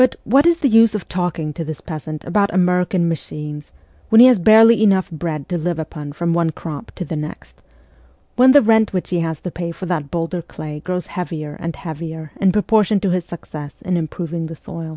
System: none